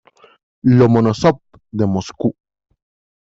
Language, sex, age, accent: Spanish, male, 19-29, Andino-Pacífico: Colombia, Perú, Ecuador, oeste de Bolivia y Venezuela andina